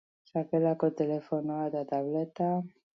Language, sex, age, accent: Basque, female, 40-49, Mendebalekoa (Araba, Bizkaia, Gipuzkoako mendebaleko herri batzuk)